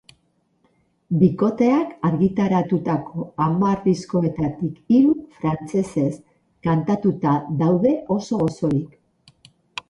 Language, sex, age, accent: Basque, female, 50-59, Mendebalekoa (Araba, Bizkaia, Gipuzkoako mendebaleko herri batzuk)